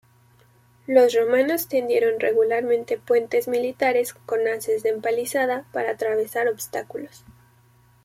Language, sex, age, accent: Spanish, female, 19-29, México